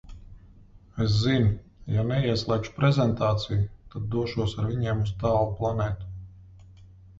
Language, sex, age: Latvian, male, 40-49